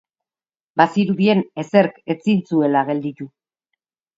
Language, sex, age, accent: Basque, female, 50-59, Mendebalekoa (Araba, Bizkaia, Gipuzkoako mendebaleko herri batzuk)